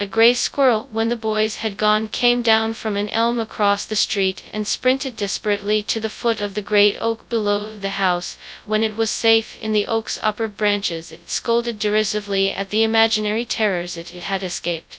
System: TTS, FastPitch